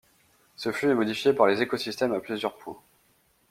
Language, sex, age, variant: French, male, 19-29, Français de métropole